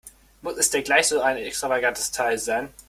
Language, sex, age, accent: German, male, 19-29, Deutschland Deutsch